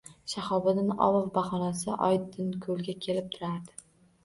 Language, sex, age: Uzbek, female, 19-29